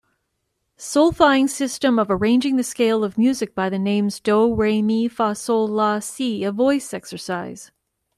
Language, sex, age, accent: English, female, 50-59, United States English